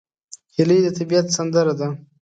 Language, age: Pashto, 19-29